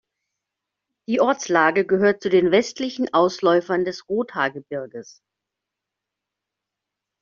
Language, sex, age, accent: German, female, 40-49, Deutschland Deutsch